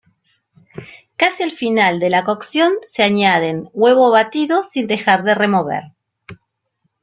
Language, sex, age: Spanish, female, 40-49